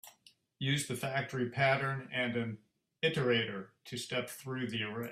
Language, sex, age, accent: English, male, 50-59, United States English